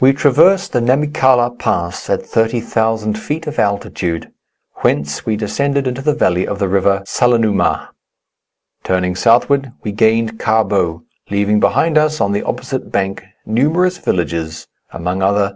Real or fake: real